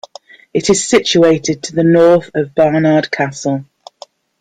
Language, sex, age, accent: English, female, 40-49, England English